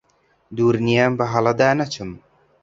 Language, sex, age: Central Kurdish, male, 19-29